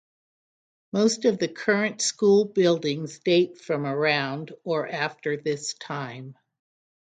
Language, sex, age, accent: English, female, 60-69, United States English